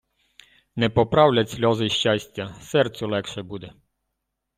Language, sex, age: Ukrainian, male, 30-39